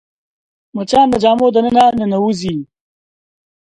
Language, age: Pashto, 19-29